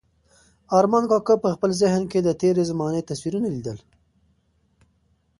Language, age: Pashto, 19-29